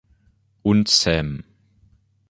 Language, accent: German, Deutschland Deutsch